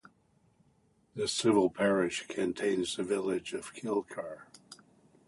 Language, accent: English, Canadian English